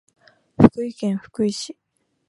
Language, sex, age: Japanese, female, 19-29